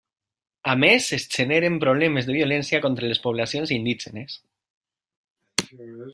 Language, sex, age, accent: Catalan, male, 19-29, valencià